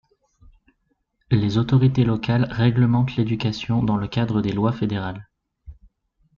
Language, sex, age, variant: French, male, 19-29, Français de métropole